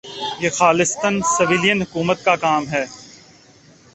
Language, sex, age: Urdu, male, 40-49